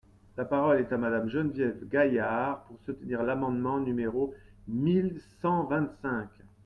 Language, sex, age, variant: French, male, 40-49, Français de métropole